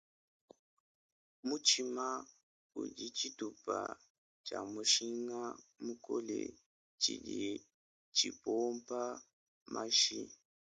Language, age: Luba-Lulua, 19-29